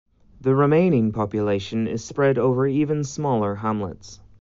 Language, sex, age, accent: English, male, 30-39, Canadian English